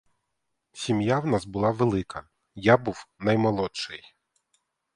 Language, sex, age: Ukrainian, male, 30-39